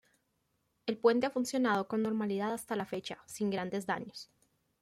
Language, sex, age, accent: Spanish, female, 19-29, Caribe: Cuba, Venezuela, Puerto Rico, República Dominicana, Panamá, Colombia caribeña, México caribeño, Costa del golfo de México